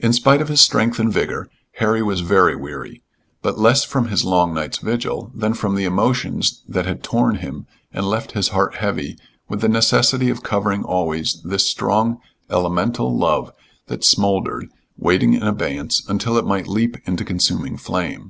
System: none